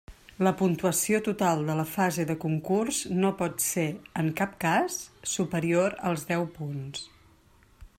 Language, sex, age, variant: Catalan, female, 40-49, Central